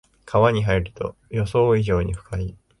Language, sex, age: Japanese, male, 19-29